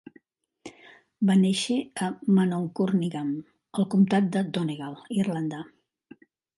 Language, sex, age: Catalan, female, 60-69